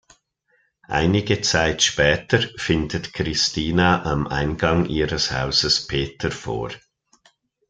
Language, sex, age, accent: German, male, 60-69, Schweizerdeutsch